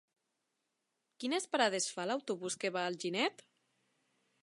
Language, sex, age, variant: Catalan, female, 30-39, Nord-Occidental